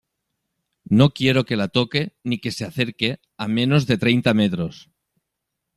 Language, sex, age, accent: Spanish, male, 30-39, España: Norte peninsular (Asturias, Castilla y León, Cantabria, País Vasco, Navarra, Aragón, La Rioja, Guadalajara, Cuenca)